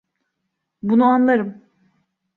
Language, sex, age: Turkish, female, 30-39